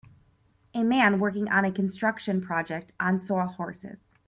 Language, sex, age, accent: English, female, 30-39, United States English